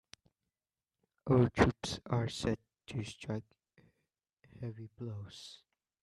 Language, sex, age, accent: English, male, under 19, United States English